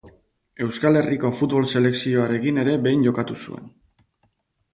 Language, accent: Basque, Mendebalekoa (Araba, Bizkaia, Gipuzkoako mendebaleko herri batzuk)